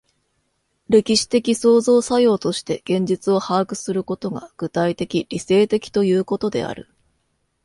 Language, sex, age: Japanese, female, 40-49